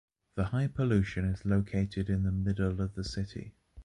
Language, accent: English, England English